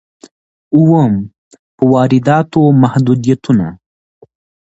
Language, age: Pashto, 19-29